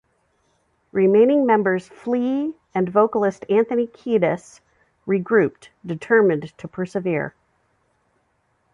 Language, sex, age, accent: English, female, 50-59, United States English